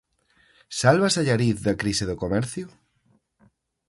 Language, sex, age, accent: Galician, male, 19-29, Oriental (común en zona oriental)